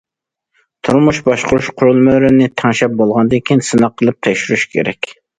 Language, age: Uyghur, under 19